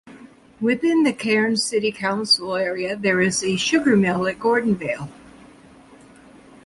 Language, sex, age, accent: English, female, 50-59, United States English